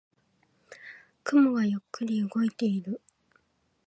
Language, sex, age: Japanese, female, 19-29